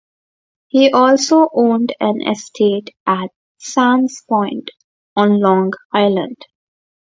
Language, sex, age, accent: English, female, under 19, India and South Asia (India, Pakistan, Sri Lanka)